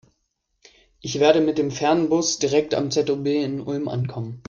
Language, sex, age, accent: German, male, 19-29, Deutschland Deutsch